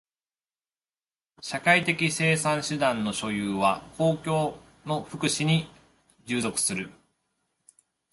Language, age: Japanese, 40-49